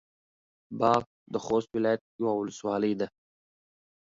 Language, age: Pashto, 19-29